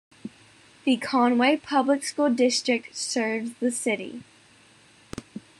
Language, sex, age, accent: English, female, under 19, United States English